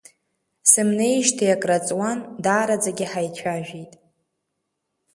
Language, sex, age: Abkhazian, female, under 19